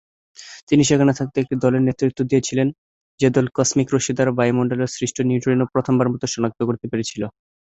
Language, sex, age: Bengali, male, 19-29